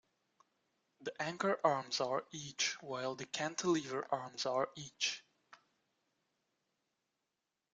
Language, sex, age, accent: English, male, 19-29, United States English